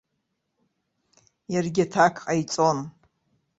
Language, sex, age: Abkhazian, female, 60-69